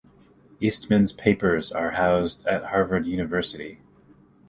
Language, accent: English, United States English